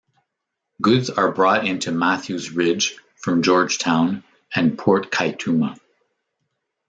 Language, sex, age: English, male, 50-59